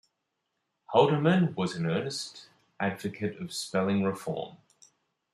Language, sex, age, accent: English, male, 30-39, Australian English